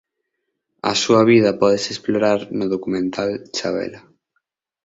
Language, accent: Galician, Central (gheada); Oriental (común en zona oriental); Normativo (estándar)